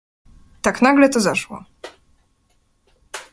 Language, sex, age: Polish, female, 19-29